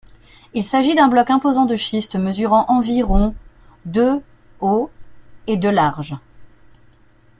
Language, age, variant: French, 40-49, Français de métropole